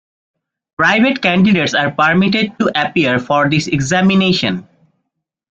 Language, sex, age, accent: English, male, 19-29, India and South Asia (India, Pakistan, Sri Lanka)